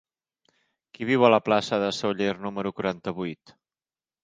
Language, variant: Catalan, Central